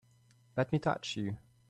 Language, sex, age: English, male, 19-29